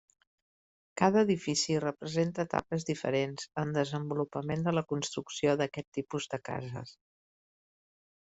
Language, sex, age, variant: Catalan, female, 50-59, Central